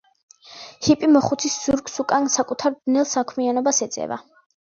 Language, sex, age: Georgian, female, under 19